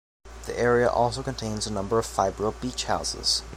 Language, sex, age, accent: English, male, under 19, United States English